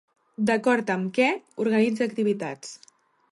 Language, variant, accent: Catalan, Central, central